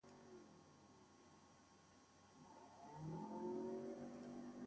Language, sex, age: Latvian, female, 60-69